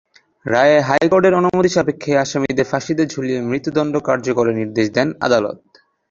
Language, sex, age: Bengali, male, 19-29